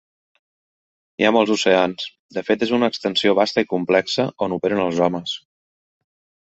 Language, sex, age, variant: Catalan, male, 40-49, Central